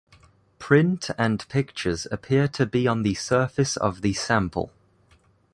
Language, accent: English, England English